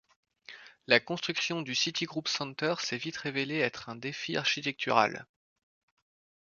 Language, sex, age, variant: French, male, 30-39, Français de métropole